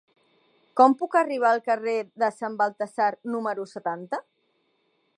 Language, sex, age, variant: Catalan, female, 30-39, Central